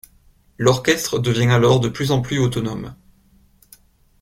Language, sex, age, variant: French, male, 19-29, Français de métropole